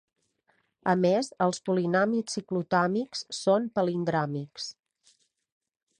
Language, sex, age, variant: Catalan, female, 40-49, Balear